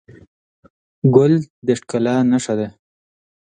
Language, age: Pashto, 19-29